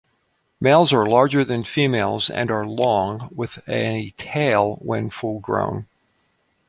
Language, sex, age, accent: English, male, 50-59, United States English